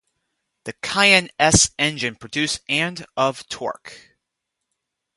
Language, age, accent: English, 19-29, United States English